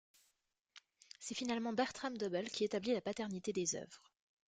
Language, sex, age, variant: French, female, 19-29, Français de métropole